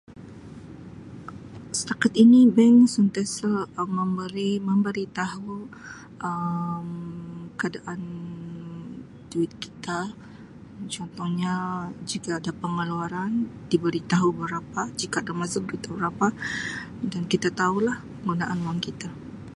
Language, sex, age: Sabah Malay, female, 40-49